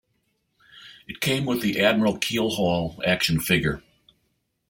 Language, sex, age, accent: English, male, 60-69, United States English